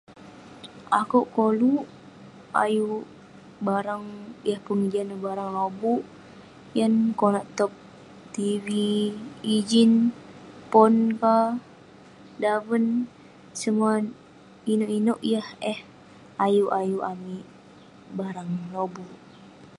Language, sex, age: Western Penan, female, under 19